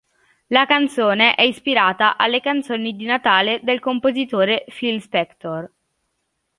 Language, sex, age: Italian, female, under 19